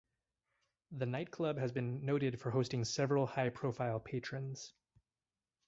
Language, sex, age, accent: English, male, 30-39, United States English